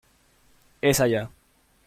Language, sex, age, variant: Catalan, male, under 19, Central